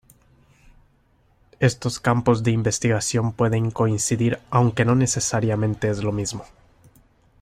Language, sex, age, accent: Spanish, male, 19-29, América central